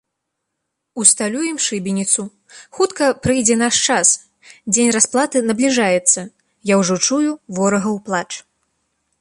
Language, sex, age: Belarusian, female, 19-29